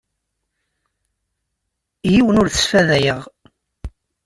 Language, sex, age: Kabyle, male, 40-49